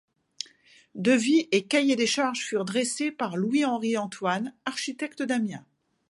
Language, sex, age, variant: French, female, 50-59, Français de métropole